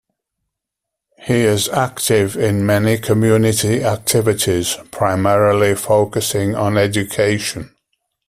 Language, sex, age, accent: English, male, 70-79, England English